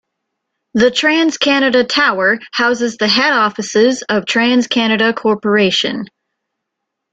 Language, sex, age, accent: English, female, 19-29, United States English